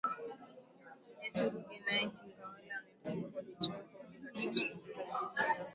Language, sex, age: Swahili, female, 19-29